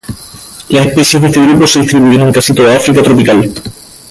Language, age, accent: Spanish, 19-29, España: Islas Canarias